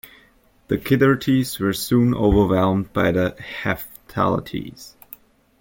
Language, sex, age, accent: English, male, 19-29, United States English